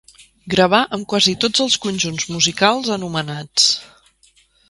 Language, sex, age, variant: Catalan, female, 40-49, Central